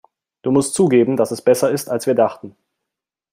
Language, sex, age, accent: German, male, 30-39, Deutschland Deutsch